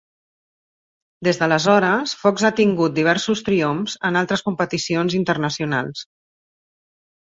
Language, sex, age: Catalan, female, 50-59